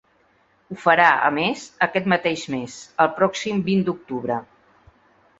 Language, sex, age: Catalan, female, 60-69